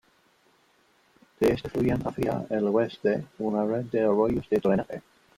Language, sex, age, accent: Spanish, male, 60-69, España: Norte peninsular (Asturias, Castilla y León, Cantabria, País Vasco, Navarra, Aragón, La Rioja, Guadalajara, Cuenca)